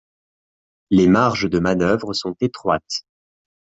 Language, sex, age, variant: French, male, 19-29, Français de métropole